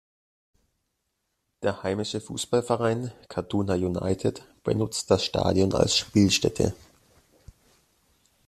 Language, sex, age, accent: German, male, 19-29, Deutschland Deutsch